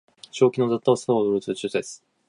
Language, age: Japanese, 19-29